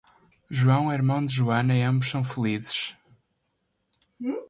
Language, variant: Portuguese, Portuguese (Portugal)